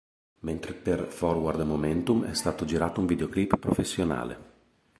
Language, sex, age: Italian, male, 40-49